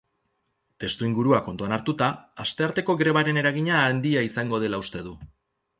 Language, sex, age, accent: Basque, male, 30-39, Erdialdekoa edo Nafarra (Gipuzkoa, Nafarroa)